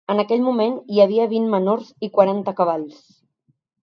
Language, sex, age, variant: Catalan, female, 30-39, Central